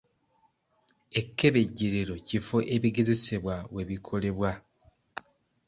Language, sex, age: Ganda, male, 19-29